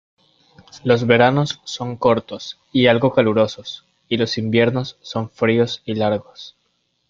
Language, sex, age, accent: Spanish, male, under 19, Andino-Pacífico: Colombia, Perú, Ecuador, oeste de Bolivia y Venezuela andina